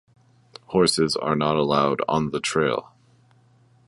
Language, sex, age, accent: English, male, 30-39, United States English